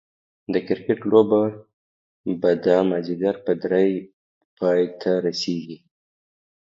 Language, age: Pashto, 30-39